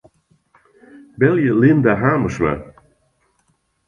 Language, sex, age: Western Frisian, male, 80-89